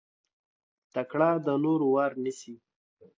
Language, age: Pashto, 30-39